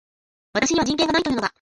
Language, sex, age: Japanese, female, 30-39